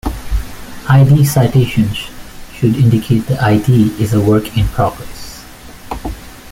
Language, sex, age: English, male, 19-29